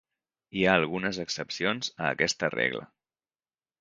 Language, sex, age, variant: Catalan, male, 30-39, Central